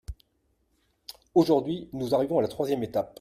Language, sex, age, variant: French, male, 50-59, Français de métropole